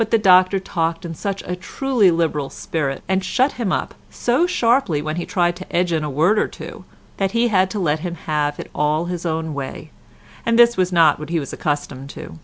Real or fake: real